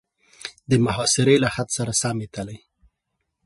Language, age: Pashto, 30-39